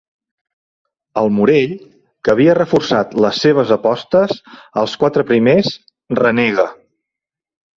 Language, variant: Catalan, Central